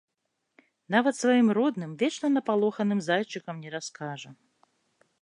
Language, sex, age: Belarusian, female, 30-39